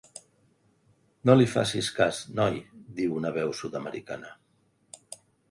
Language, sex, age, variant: Catalan, male, 60-69, Central